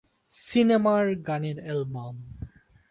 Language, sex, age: Bengali, male, 19-29